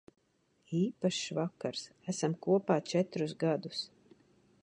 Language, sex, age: Latvian, female, 40-49